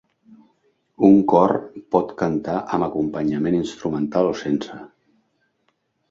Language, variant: Catalan, Central